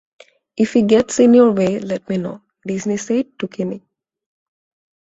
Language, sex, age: English, female, 19-29